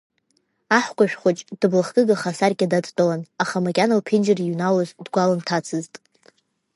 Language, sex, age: Abkhazian, female, 19-29